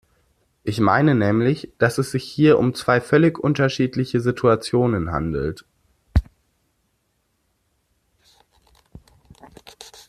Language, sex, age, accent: German, male, 19-29, Deutschland Deutsch